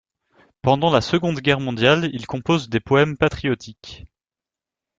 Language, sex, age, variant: French, male, 19-29, Français de métropole